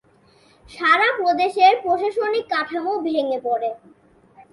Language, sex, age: Bengali, female, under 19